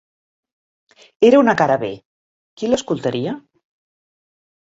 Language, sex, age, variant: Catalan, female, 60-69, Central